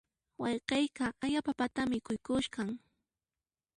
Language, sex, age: Puno Quechua, female, 19-29